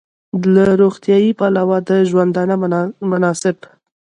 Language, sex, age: Pashto, female, 19-29